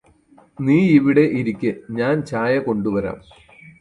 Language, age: Malayalam, 60-69